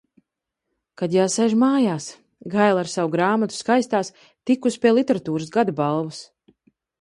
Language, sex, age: Latvian, female, 40-49